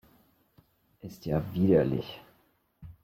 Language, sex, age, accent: German, male, 40-49, Deutschland Deutsch